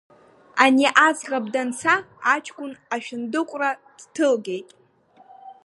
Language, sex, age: Abkhazian, female, under 19